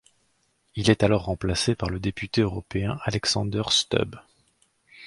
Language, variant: French, Français de métropole